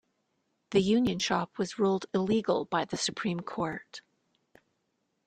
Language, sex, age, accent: English, female, 50-59, Canadian English